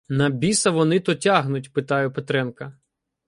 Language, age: Ukrainian, 19-29